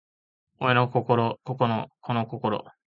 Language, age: Japanese, 19-29